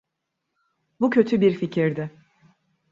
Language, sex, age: Turkish, female, 30-39